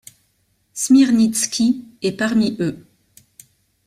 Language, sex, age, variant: French, female, 50-59, Français de métropole